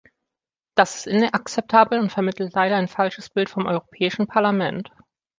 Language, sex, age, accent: German, female, 19-29, Deutschland Deutsch